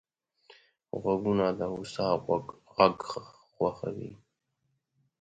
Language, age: Pashto, 40-49